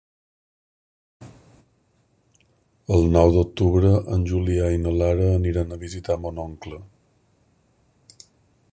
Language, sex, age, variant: Catalan, male, 50-59, Balear